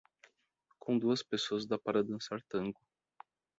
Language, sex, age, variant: Portuguese, male, 30-39, Portuguese (Brasil)